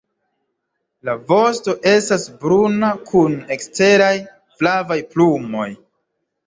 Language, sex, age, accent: Esperanto, male, 30-39, Internacia